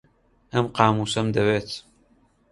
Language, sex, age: Central Kurdish, male, 19-29